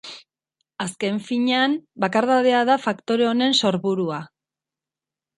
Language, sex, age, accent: Basque, female, 40-49, Erdialdekoa edo Nafarra (Gipuzkoa, Nafarroa)